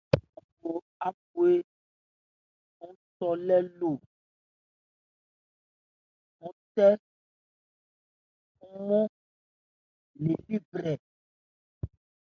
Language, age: Ebrié, 19-29